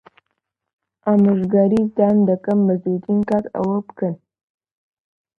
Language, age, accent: Central Kurdish, 19-29, سۆرانی